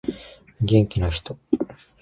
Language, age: Japanese, 19-29